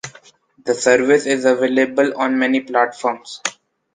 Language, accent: English, India and South Asia (India, Pakistan, Sri Lanka)